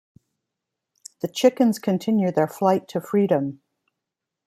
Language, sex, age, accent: English, female, 50-59, United States English